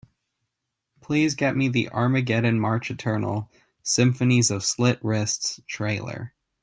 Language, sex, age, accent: English, male, under 19, United States English